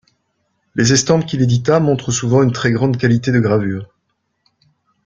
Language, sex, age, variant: French, male, 40-49, Français de métropole